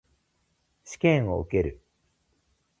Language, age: Japanese, 30-39